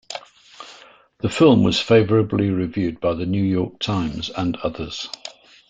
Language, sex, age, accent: English, male, 60-69, England English